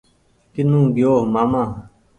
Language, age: Goaria, 19-29